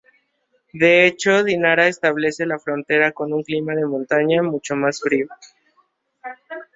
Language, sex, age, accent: Spanish, male, 19-29, Caribe: Cuba, Venezuela, Puerto Rico, República Dominicana, Panamá, Colombia caribeña, México caribeño, Costa del golfo de México